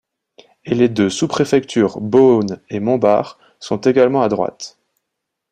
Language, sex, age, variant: French, male, 19-29, Français de métropole